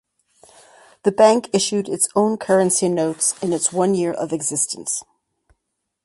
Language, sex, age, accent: English, female, 60-69, United States English